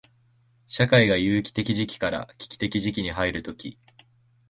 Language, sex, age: Japanese, male, 19-29